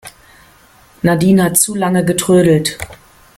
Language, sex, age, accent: German, female, 50-59, Deutschland Deutsch